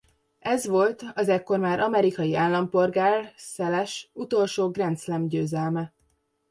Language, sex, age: Hungarian, female, 19-29